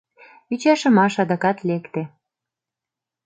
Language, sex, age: Mari, female, 30-39